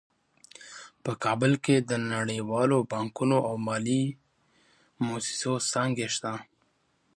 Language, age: Pashto, 19-29